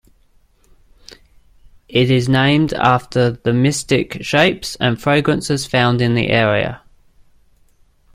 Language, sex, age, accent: English, male, 30-39, Australian English